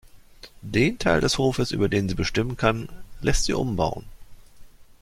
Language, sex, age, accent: German, male, 50-59, Deutschland Deutsch